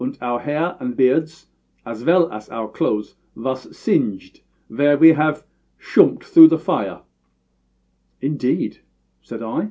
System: none